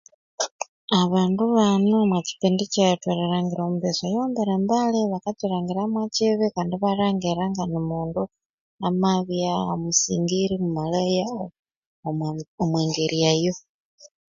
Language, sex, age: Konzo, female, 40-49